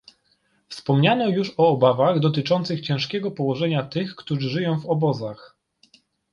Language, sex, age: Polish, male, 30-39